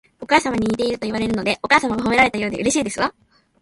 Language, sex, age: Japanese, female, 19-29